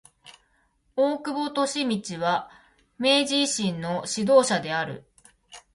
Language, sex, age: Japanese, female, 40-49